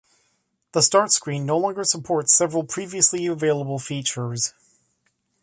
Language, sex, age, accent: English, male, 19-29, United States English